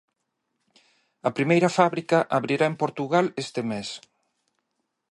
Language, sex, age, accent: Galician, male, 40-49, Normativo (estándar)